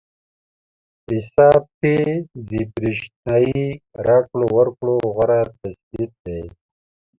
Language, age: Pashto, 40-49